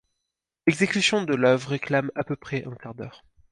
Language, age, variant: French, 19-29, Français de métropole